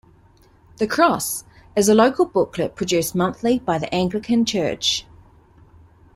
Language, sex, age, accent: English, female, 30-39, New Zealand English